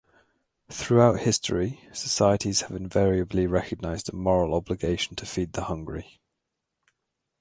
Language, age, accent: English, 19-29, England English